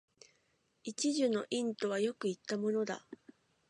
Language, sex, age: Japanese, female, 19-29